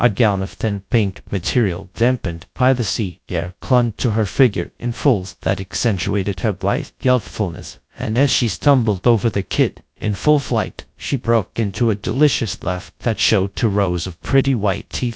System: TTS, GradTTS